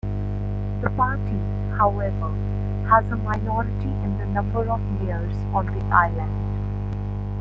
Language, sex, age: English, female, 19-29